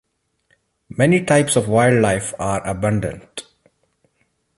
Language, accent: English, India and South Asia (India, Pakistan, Sri Lanka)